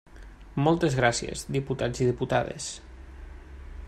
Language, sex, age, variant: Catalan, male, 19-29, Nord-Occidental